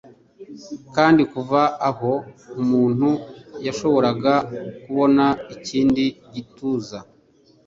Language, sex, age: Kinyarwanda, male, 40-49